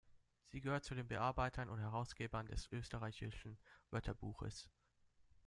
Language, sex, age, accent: German, male, under 19, Deutschland Deutsch